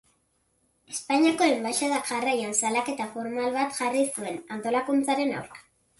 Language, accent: Basque, Erdialdekoa edo Nafarra (Gipuzkoa, Nafarroa)